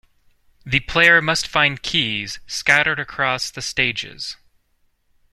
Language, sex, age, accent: English, male, 30-39, United States English